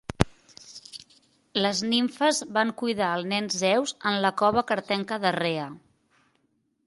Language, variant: Catalan, Central